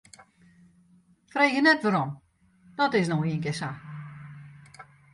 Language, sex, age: Western Frisian, female, 60-69